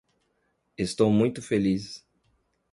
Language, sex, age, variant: Portuguese, male, 40-49, Portuguese (Brasil)